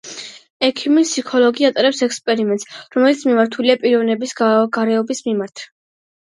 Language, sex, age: Georgian, female, under 19